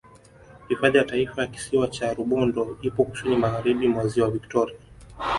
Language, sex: Swahili, male